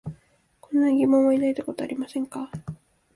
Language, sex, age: Japanese, female, 19-29